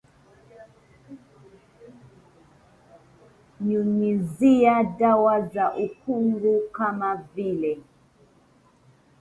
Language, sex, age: English, female, 30-39